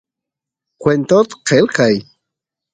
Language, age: Santiago del Estero Quichua, 30-39